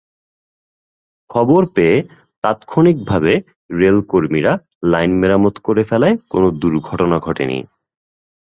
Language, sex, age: Bengali, male, 19-29